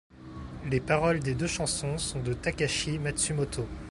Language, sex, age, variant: French, male, 19-29, Français de métropole